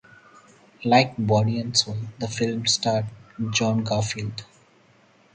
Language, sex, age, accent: English, male, 30-39, India and South Asia (India, Pakistan, Sri Lanka); Singaporean English